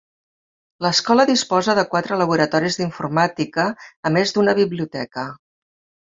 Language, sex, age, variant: Catalan, female, 50-59, Central